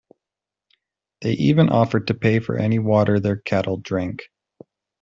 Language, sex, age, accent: English, male, 30-39, United States English